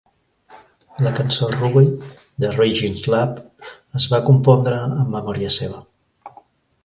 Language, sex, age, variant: Catalan, male, 40-49, Central